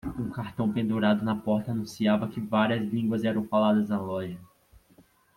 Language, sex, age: Portuguese, male, 19-29